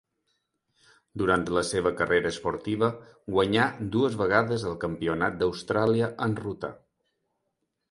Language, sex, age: Catalan, male, 40-49